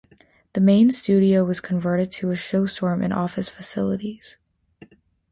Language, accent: English, United States English